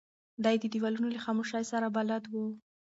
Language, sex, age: Pashto, female, 19-29